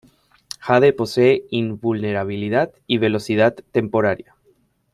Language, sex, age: Spanish, male, 30-39